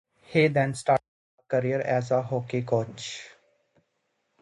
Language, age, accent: English, 19-29, England English